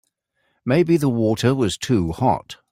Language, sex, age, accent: English, male, 70-79, England English